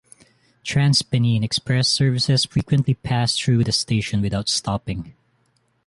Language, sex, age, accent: English, male, 19-29, Filipino